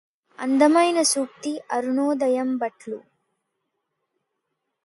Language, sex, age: Telugu, female, 19-29